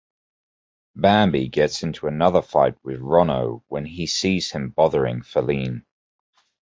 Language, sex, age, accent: English, male, 30-39, England English